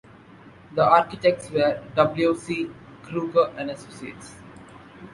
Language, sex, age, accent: English, male, 19-29, India and South Asia (India, Pakistan, Sri Lanka)